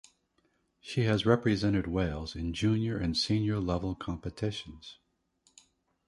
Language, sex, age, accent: English, male, 60-69, United States English